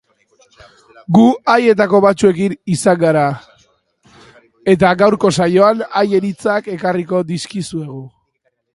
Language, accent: Basque, Mendebalekoa (Araba, Bizkaia, Gipuzkoako mendebaleko herri batzuk)